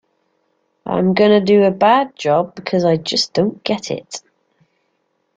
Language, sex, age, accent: English, female, 40-49, England English